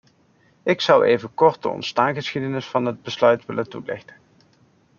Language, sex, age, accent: Dutch, male, 30-39, Nederlands Nederlands